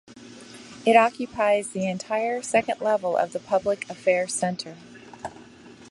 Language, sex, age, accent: English, female, 60-69, United States English